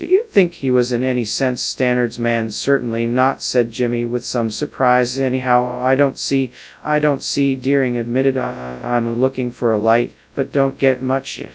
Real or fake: fake